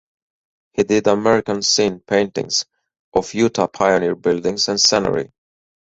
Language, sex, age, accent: English, male, 40-49, United States English